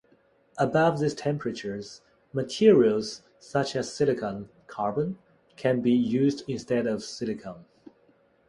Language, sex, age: English, male, 30-39